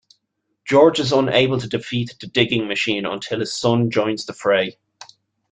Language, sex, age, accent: English, male, 19-29, Irish English